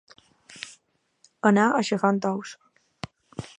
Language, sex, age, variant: Catalan, female, 19-29, Balear